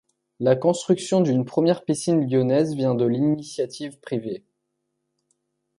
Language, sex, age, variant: French, male, under 19, Français de métropole